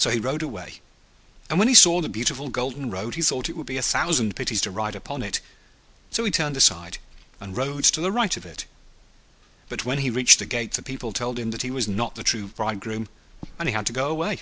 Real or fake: real